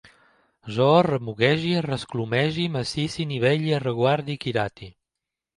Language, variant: Catalan, Septentrional